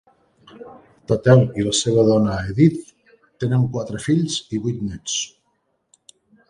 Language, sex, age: Catalan, male, 50-59